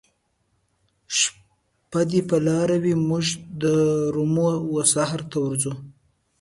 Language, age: Pashto, 19-29